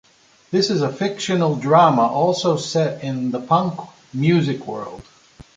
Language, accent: English, United States English